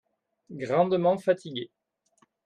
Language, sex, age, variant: French, male, 40-49, Français de métropole